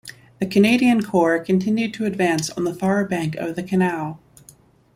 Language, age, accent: English, 19-29, United States English